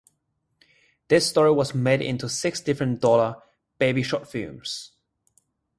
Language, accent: English, Australian English